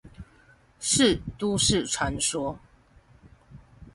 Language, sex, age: Chinese, female, 40-49